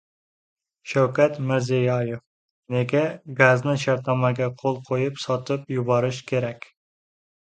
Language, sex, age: Uzbek, male, 19-29